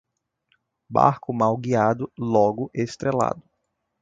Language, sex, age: Portuguese, male, 19-29